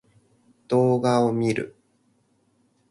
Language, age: Japanese, 30-39